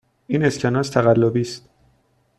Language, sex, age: Persian, male, 30-39